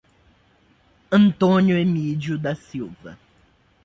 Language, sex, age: Portuguese, male, 19-29